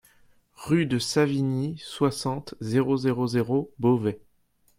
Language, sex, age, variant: French, male, under 19, Français de métropole